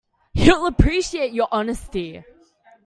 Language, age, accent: English, under 19, Australian English